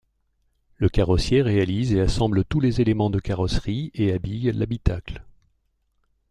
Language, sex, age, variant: French, male, 60-69, Français de métropole